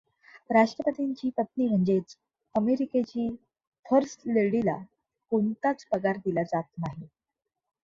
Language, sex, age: Marathi, female, 19-29